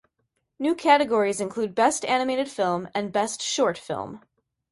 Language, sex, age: English, female, 30-39